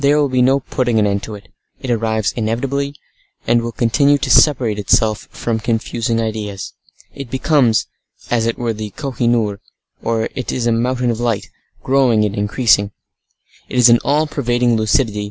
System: none